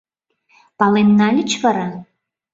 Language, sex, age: Mari, female, 30-39